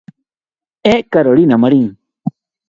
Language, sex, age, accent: Galician, male, 30-39, Oriental (común en zona oriental)